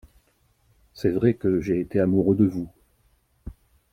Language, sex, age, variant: French, male, 50-59, Français de métropole